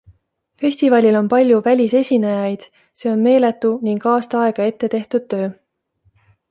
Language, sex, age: Estonian, female, 30-39